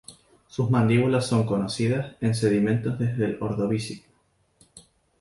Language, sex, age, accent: Spanish, male, 19-29, España: Islas Canarias